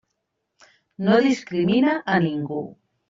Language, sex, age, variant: Catalan, female, 30-39, Central